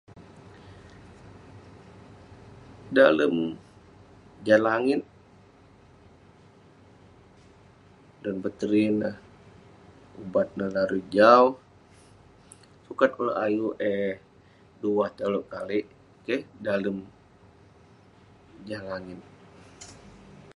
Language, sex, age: Western Penan, male, 19-29